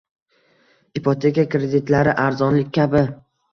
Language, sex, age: Uzbek, male, under 19